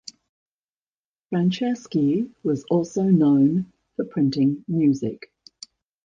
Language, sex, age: English, female, 70-79